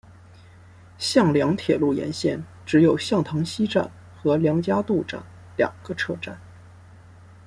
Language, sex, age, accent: Chinese, male, 19-29, 出生地：辽宁省